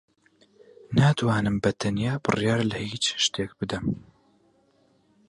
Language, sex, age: Central Kurdish, male, 19-29